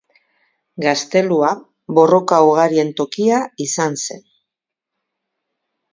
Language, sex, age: Basque, female, 60-69